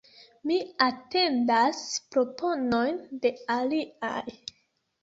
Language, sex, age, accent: Esperanto, female, 19-29, Internacia